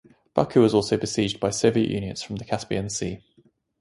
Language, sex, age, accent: English, male, 19-29, England English